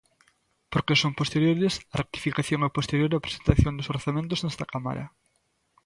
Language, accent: Galician, Atlántico (seseo e gheada)